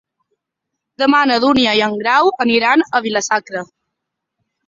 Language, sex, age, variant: Catalan, female, 19-29, Balear